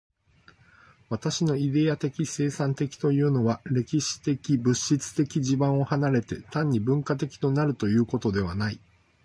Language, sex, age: Japanese, male, 40-49